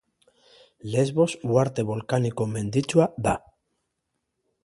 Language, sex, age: Basque, male, 40-49